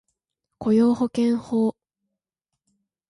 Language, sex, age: Japanese, female, 19-29